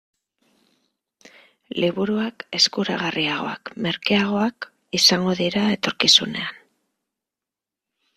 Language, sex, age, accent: Basque, female, 19-29, Mendebalekoa (Araba, Bizkaia, Gipuzkoako mendebaleko herri batzuk)